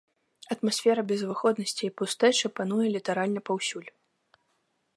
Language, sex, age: Belarusian, female, 19-29